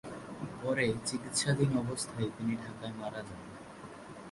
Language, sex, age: Bengali, male, 19-29